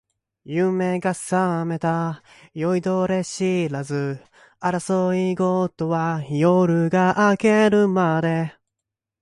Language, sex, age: Japanese, male, 19-29